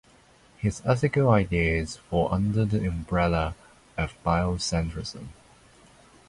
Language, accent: English, Hong Kong English